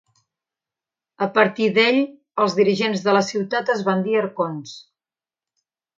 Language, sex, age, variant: Catalan, female, 50-59, Central